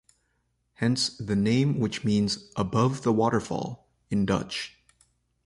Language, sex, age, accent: English, male, 30-39, Canadian English